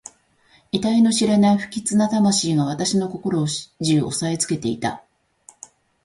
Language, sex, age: Japanese, female, 50-59